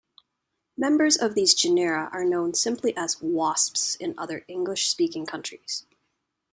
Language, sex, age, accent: English, female, 19-29, Canadian English